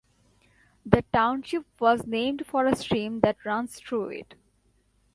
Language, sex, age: English, female, 19-29